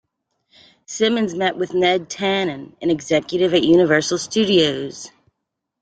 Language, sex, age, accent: English, female, 40-49, United States English